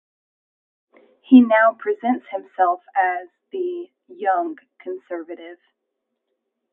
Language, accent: English, United States English